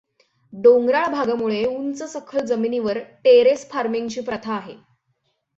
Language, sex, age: Marathi, female, 19-29